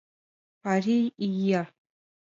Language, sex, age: Mari, female, 19-29